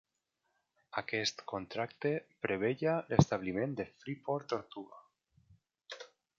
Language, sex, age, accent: Catalan, male, 19-29, valencià